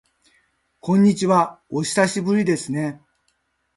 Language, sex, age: Japanese, male, 60-69